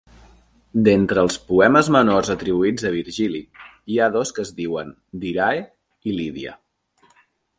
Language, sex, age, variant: Catalan, male, 30-39, Central